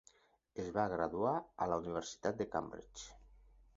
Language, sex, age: Catalan, male, 50-59